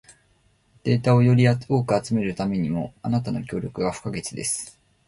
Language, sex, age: Japanese, male, 19-29